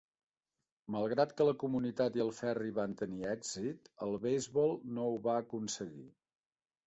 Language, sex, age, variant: Catalan, male, 50-59, Central